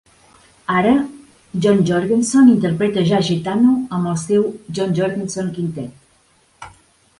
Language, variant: Catalan, Central